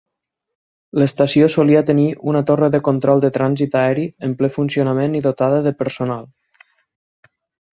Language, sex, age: Catalan, male, 19-29